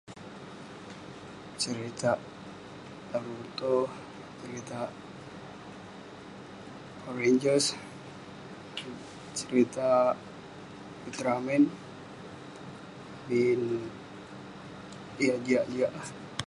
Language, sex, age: Western Penan, male, under 19